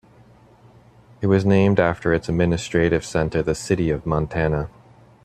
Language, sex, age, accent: English, male, 40-49, United States English